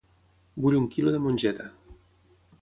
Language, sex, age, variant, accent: Catalan, male, 40-49, Tortosí, nord-occidental; Tortosí